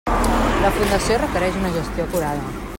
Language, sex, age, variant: Catalan, female, 50-59, Central